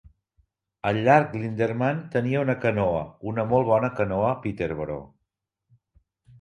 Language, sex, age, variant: Catalan, male, 50-59, Central